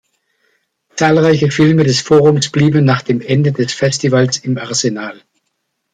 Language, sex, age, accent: German, male, 60-69, Deutschland Deutsch